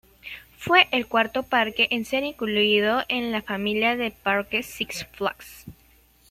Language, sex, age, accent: Spanish, female, 19-29, España: Centro-Sur peninsular (Madrid, Toledo, Castilla-La Mancha)